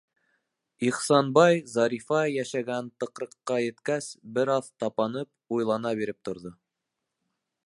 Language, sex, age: Bashkir, male, 19-29